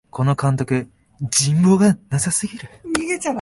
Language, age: Japanese, 19-29